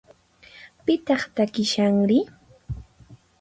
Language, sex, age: Puno Quechua, female, 19-29